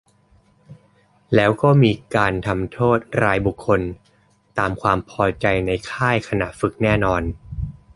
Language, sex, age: Thai, male, 30-39